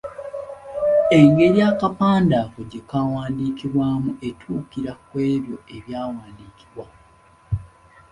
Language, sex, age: Ganda, male, 19-29